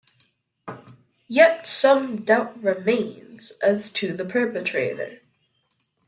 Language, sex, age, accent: English, male, under 19, United States English